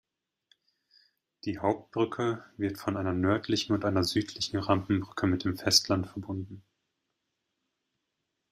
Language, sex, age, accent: German, male, 30-39, Deutschland Deutsch